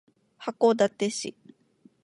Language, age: Japanese, 19-29